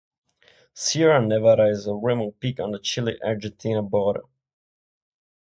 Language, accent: English, Czech